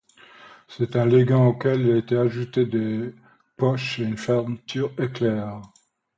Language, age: French, 50-59